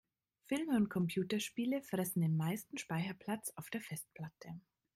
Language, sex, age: German, female, 30-39